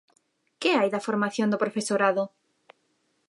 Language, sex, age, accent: Galician, female, 30-39, Normativo (estándar)